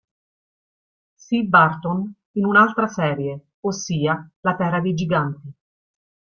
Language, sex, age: Italian, female, 40-49